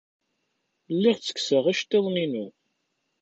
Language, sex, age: Kabyle, male, 30-39